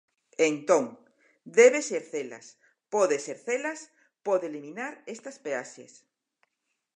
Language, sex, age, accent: Galician, female, 60-69, Normativo (estándar)